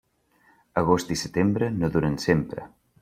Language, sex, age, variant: Catalan, male, 30-39, Central